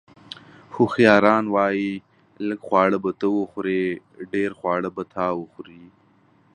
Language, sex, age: Pashto, male, 19-29